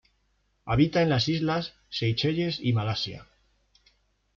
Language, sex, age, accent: Spanish, male, 40-49, España: Centro-Sur peninsular (Madrid, Toledo, Castilla-La Mancha)